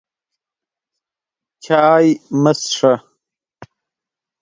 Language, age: Pashto, 30-39